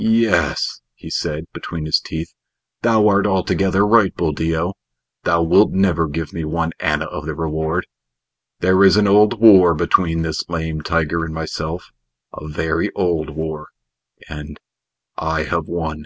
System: none